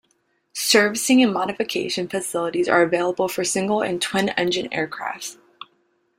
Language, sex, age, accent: English, female, 19-29, United States English